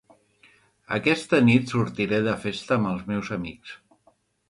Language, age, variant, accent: Catalan, 50-59, Central, central